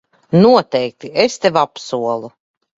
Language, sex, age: Latvian, female, 40-49